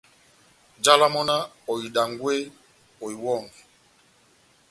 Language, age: Batanga, 50-59